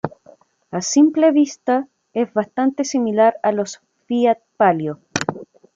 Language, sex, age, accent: Spanish, female, 30-39, Chileno: Chile, Cuyo